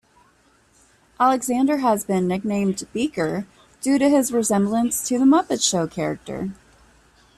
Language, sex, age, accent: English, female, 40-49, United States English